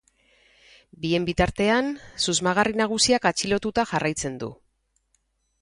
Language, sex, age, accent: Basque, female, 40-49, Mendebalekoa (Araba, Bizkaia, Gipuzkoako mendebaleko herri batzuk)